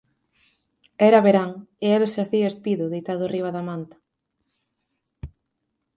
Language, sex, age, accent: Galician, female, 30-39, Atlántico (seseo e gheada)